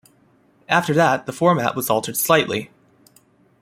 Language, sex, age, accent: English, male, under 19, United States English